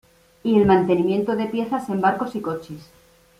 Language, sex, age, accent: Spanish, female, 50-59, España: Centro-Sur peninsular (Madrid, Toledo, Castilla-La Mancha)